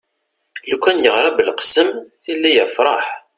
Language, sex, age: Kabyle, male, 30-39